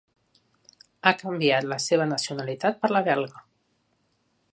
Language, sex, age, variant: Catalan, female, 50-59, Nord-Occidental